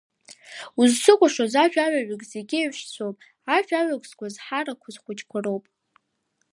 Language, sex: Abkhazian, female